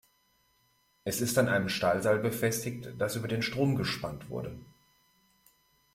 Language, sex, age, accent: German, male, 40-49, Deutschland Deutsch